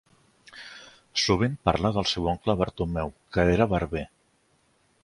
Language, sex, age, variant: Catalan, male, 40-49, Central